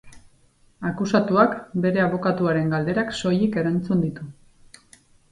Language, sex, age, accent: Basque, female, 40-49, Erdialdekoa edo Nafarra (Gipuzkoa, Nafarroa)